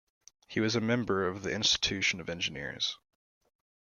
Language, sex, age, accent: English, male, under 19, United States English